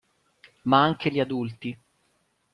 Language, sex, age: Italian, male, 30-39